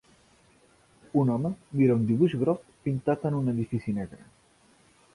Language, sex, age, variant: Catalan, male, 50-59, Central